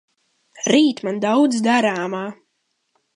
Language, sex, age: Latvian, male, under 19